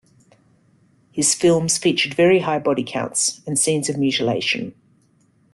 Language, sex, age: English, female, 50-59